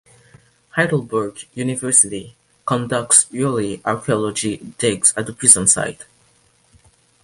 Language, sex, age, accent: English, male, under 19, United States English